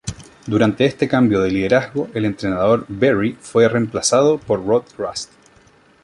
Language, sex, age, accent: Spanish, male, 19-29, Chileno: Chile, Cuyo